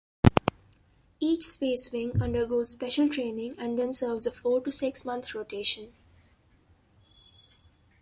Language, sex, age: English, female, 19-29